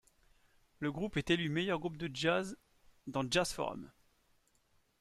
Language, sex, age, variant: French, male, 40-49, Français de métropole